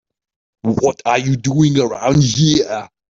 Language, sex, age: English, male, 30-39